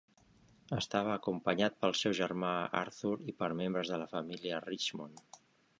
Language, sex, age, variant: Catalan, female, under 19, Central